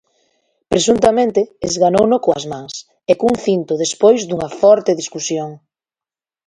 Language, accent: Galician, Central (gheada)